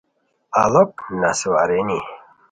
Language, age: Khowar, 30-39